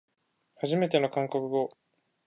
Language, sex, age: Japanese, male, 19-29